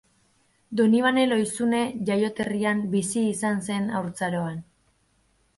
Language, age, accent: Basque, 19-29, Mendebalekoa (Araba, Bizkaia, Gipuzkoako mendebaleko herri batzuk)